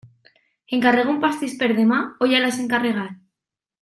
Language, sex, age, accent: Catalan, female, 19-29, valencià